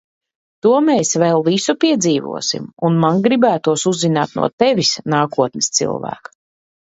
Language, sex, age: Latvian, female, 40-49